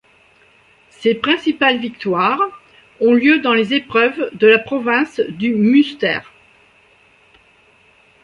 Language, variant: French, Français de métropole